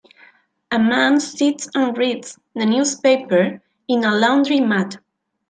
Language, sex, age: English, female, 19-29